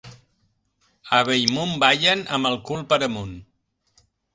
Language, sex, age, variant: Catalan, male, 50-59, Central